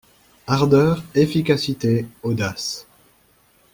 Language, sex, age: French, male, 19-29